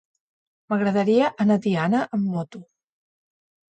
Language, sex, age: Catalan, female, 60-69